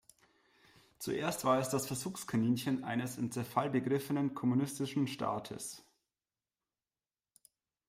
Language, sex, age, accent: German, male, 30-39, Deutschland Deutsch